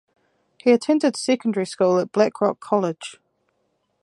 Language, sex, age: English, female, 30-39